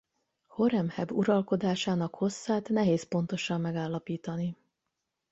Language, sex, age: Hungarian, female, 50-59